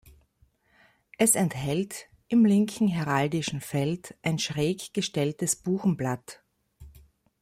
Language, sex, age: German, female, 50-59